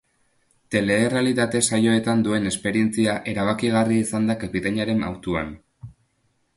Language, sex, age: Basque, male, 19-29